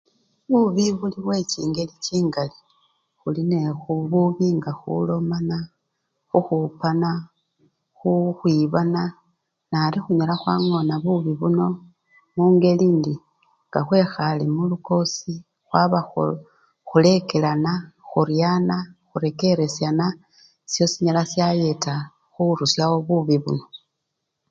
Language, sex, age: Luyia, female, 30-39